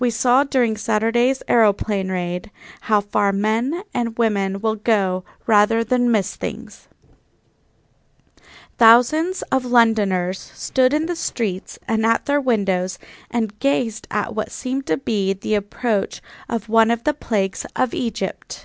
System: none